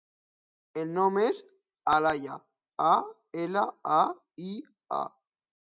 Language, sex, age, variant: Catalan, male, under 19, Alacantí